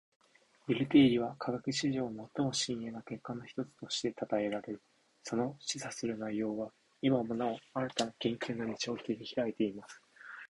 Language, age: Japanese, 19-29